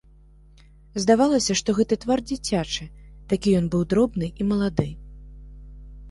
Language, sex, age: Belarusian, female, 30-39